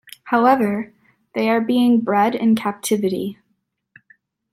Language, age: English, 19-29